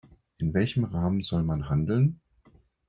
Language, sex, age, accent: German, male, 40-49, Deutschland Deutsch